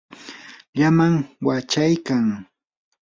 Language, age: Yanahuanca Pasco Quechua, 19-29